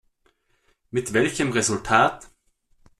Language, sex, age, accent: German, male, 30-39, Österreichisches Deutsch